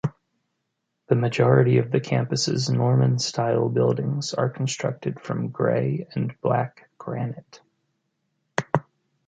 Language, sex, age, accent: English, male, 30-39, United States English